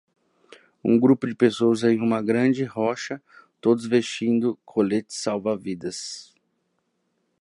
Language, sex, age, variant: Portuguese, male, 19-29, Portuguese (Brasil)